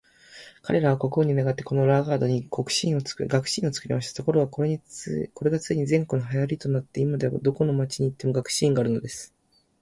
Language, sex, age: Japanese, male, 19-29